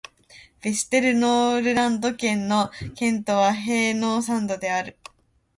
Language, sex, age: Japanese, female, 19-29